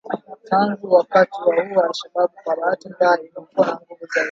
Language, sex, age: Swahili, male, 19-29